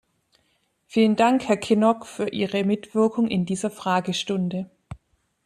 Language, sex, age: German, female, 40-49